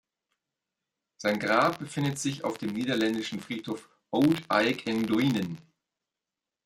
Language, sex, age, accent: German, male, 40-49, Deutschland Deutsch